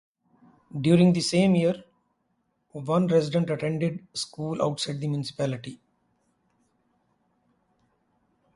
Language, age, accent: English, 60-69, India and South Asia (India, Pakistan, Sri Lanka)